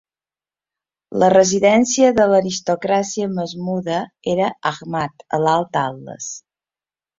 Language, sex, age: Catalan, female, 40-49